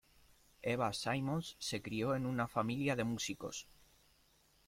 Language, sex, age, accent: Spanish, male, 19-29, España: Sur peninsular (Andalucia, Extremadura, Murcia)